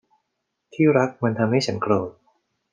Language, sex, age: Thai, male, 40-49